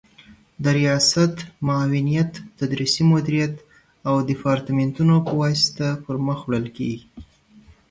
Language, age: Pashto, 19-29